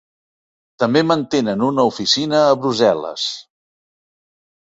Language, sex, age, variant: Catalan, male, 60-69, Central